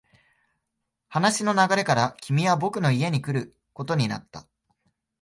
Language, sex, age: Japanese, male, 19-29